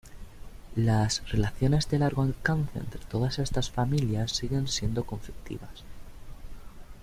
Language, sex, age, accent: Spanish, male, 19-29, España: Sur peninsular (Andalucia, Extremadura, Murcia)